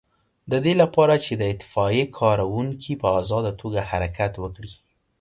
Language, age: Pashto, 19-29